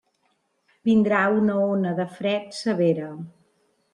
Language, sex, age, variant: Catalan, female, 50-59, Central